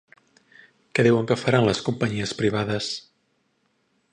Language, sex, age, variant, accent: Catalan, male, 19-29, Central, central